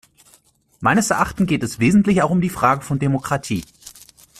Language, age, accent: German, 19-29, Deutschland Deutsch